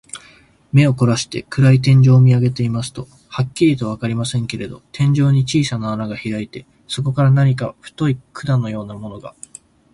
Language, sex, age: Japanese, male, 19-29